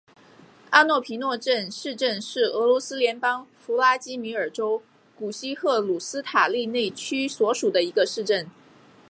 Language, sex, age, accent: Chinese, female, 30-39, 出生地：广东省